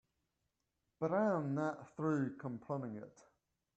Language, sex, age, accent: English, male, 30-39, United States English